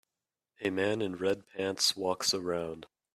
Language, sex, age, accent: English, male, under 19, United States English